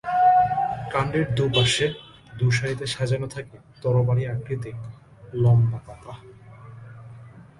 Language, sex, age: Bengali, male, 19-29